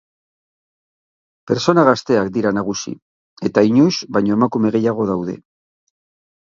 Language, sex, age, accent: Basque, male, 60-69, Mendebalekoa (Araba, Bizkaia, Gipuzkoako mendebaleko herri batzuk)